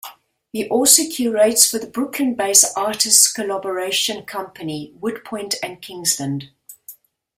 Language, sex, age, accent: English, female, 60-69, Southern African (South Africa, Zimbabwe, Namibia)